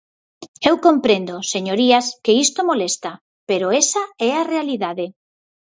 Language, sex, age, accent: Galician, female, 50-59, Normativo (estándar)